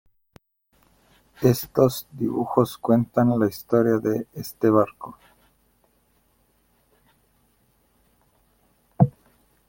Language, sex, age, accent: Spanish, male, 19-29, Chileno: Chile, Cuyo